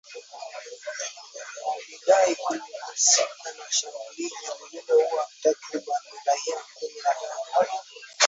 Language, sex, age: Swahili, male, 19-29